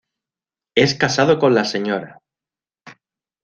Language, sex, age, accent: Spanish, male, 40-49, España: Sur peninsular (Andalucia, Extremadura, Murcia)